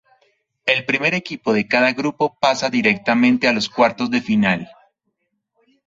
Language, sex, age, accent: Spanish, male, 40-49, Andino-Pacífico: Colombia, Perú, Ecuador, oeste de Bolivia y Venezuela andina